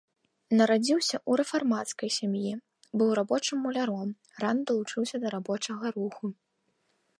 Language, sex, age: Belarusian, female, 19-29